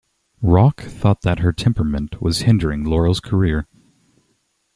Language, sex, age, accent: English, male, 19-29, United States English